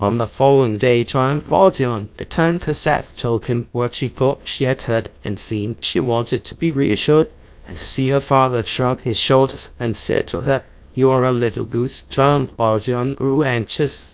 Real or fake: fake